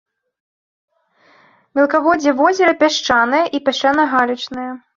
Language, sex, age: Belarusian, female, 19-29